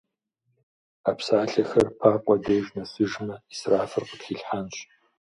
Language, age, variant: Kabardian, 50-59, Адыгэбзэ (Къэбэрдей, Кирил, псоми зэдай)